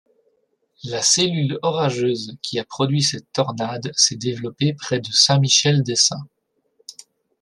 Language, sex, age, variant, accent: French, male, 30-39, Français d'Europe, Français de Belgique